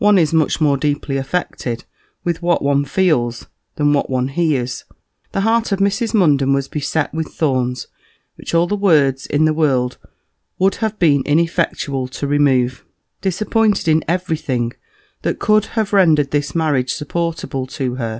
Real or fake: real